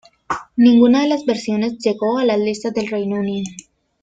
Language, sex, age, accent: Spanish, female, 19-29, Andino-Pacífico: Colombia, Perú, Ecuador, oeste de Bolivia y Venezuela andina